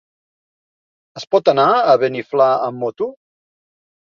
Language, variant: Catalan, Central